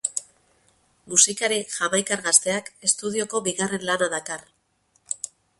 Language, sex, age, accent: Basque, female, 40-49, Mendebalekoa (Araba, Bizkaia, Gipuzkoako mendebaleko herri batzuk)